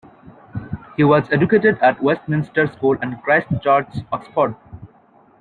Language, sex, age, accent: English, male, 19-29, England English